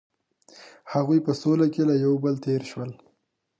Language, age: Pashto, 19-29